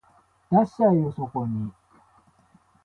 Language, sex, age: Japanese, male, 40-49